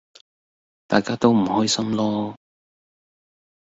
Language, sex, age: Cantonese, male, 50-59